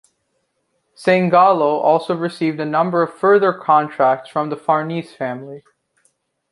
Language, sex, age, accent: English, male, under 19, United States English